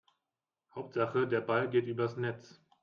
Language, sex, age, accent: German, male, 19-29, Deutschland Deutsch